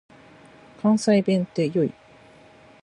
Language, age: Japanese, 60-69